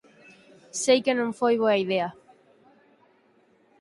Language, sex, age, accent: Galician, female, 19-29, Atlántico (seseo e gheada)